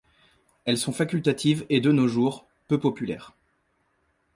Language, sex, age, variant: French, male, 19-29, Français de métropole